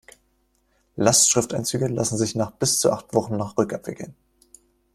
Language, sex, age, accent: German, male, 19-29, Deutschland Deutsch